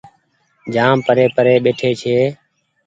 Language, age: Goaria, 30-39